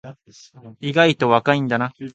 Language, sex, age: Japanese, male, 19-29